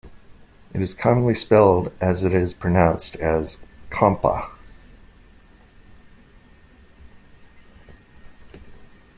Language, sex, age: English, male, 50-59